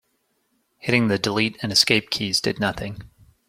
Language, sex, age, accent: English, male, 30-39, United States English